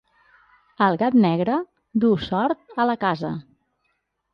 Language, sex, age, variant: Catalan, female, 40-49, Central